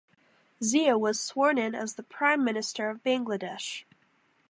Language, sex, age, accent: English, female, under 19, United States English